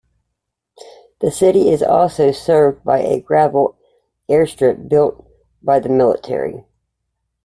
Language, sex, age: English, female, 40-49